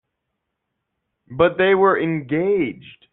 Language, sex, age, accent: English, male, 19-29, United States English